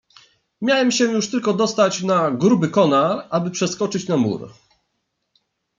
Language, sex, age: Polish, male, 30-39